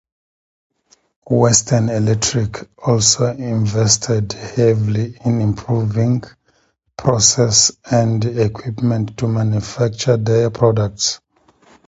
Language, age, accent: English, 40-49, Southern African (South Africa, Zimbabwe, Namibia)